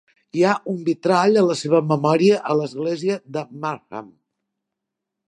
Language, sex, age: Catalan, female, 60-69